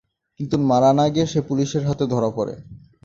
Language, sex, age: Bengali, male, 19-29